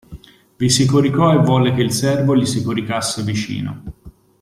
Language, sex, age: Italian, male, 40-49